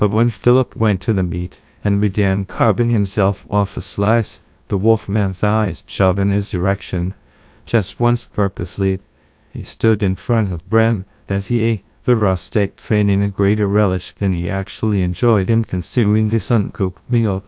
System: TTS, GlowTTS